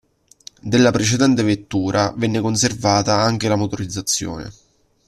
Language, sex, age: Italian, male, 19-29